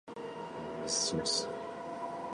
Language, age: Japanese, under 19